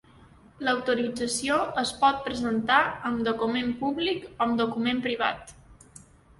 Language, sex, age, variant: Catalan, female, 19-29, Balear